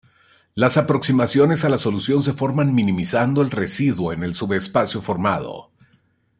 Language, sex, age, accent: Spanish, male, 40-49, México